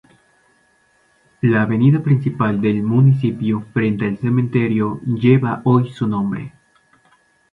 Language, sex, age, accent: Spanish, male, 19-29, México